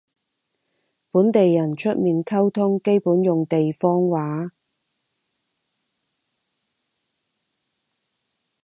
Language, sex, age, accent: Cantonese, female, 30-39, 广州音